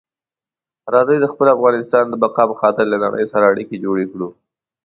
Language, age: Pashto, 19-29